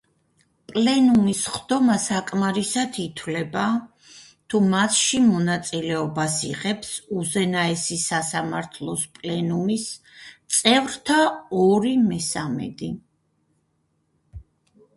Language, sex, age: Georgian, female, 50-59